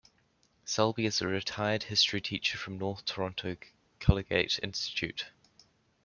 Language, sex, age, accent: English, female, under 19, New Zealand English